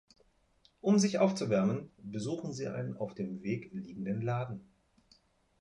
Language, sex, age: German, male, 50-59